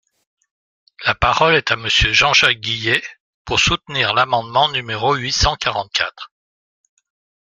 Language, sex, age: French, male, 60-69